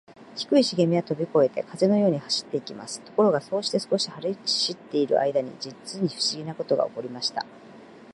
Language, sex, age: Japanese, female, 50-59